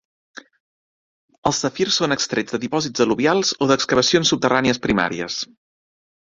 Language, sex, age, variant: Catalan, male, 30-39, Central